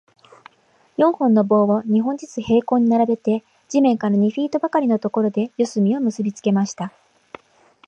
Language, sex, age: Japanese, female, 40-49